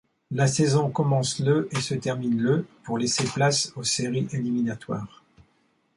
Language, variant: French, Français de métropole